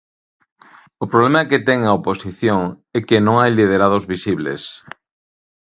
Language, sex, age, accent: Galician, male, 40-49, Normativo (estándar)